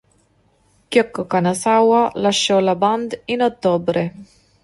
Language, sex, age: Italian, female, 30-39